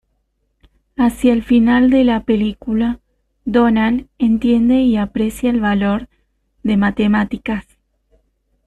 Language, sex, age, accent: Spanish, female, 19-29, Rioplatense: Argentina, Uruguay, este de Bolivia, Paraguay